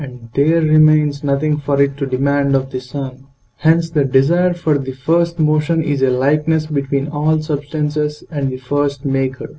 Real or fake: real